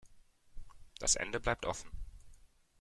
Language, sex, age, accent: German, male, under 19, Deutschland Deutsch